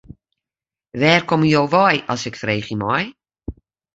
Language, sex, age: Western Frisian, female, 50-59